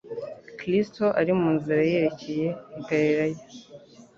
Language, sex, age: Kinyarwanda, female, 19-29